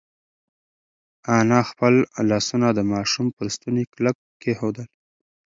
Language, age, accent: Pashto, 30-39, پکتیا ولایت، احمدزی